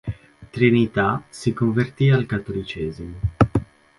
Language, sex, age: Italian, male, 19-29